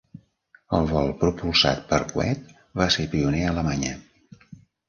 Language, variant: Catalan, Central